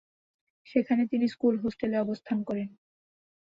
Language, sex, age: Bengali, female, 19-29